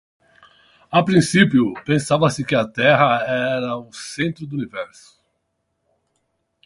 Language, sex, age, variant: Portuguese, male, 40-49, Portuguese (Brasil)